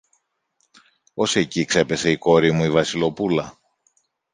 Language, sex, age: Greek, male, 50-59